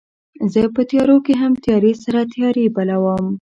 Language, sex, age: Pashto, female, under 19